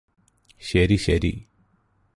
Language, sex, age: Malayalam, male, 40-49